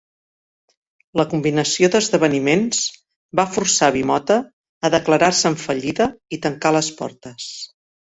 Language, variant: Catalan, Central